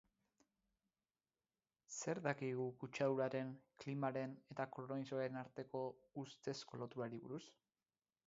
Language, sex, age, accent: Basque, male, 30-39, Mendebalekoa (Araba, Bizkaia, Gipuzkoako mendebaleko herri batzuk)